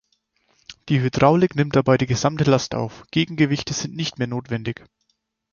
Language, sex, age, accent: German, male, 19-29, Deutschland Deutsch